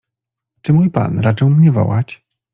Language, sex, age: Polish, male, 40-49